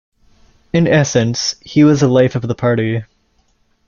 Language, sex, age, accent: English, male, 19-29, Canadian English